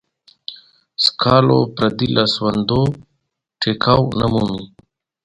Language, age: Pashto, 30-39